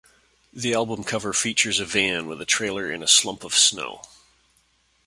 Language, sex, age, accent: English, male, 50-59, Canadian English